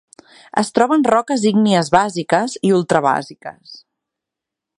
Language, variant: Catalan, Central